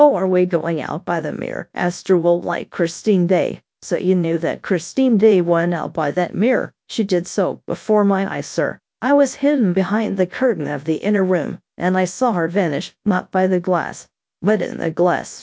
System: TTS, GradTTS